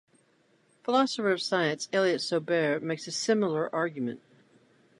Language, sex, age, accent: English, female, 50-59, United States English